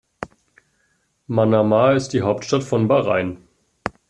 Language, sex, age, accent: German, male, 19-29, Deutschland Deutsch